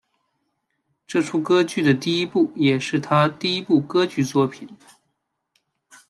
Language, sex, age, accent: Chinese, male, 30-39, 出生地：黑龙江省